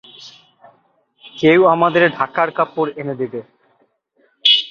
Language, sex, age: Bengali, male, 30-39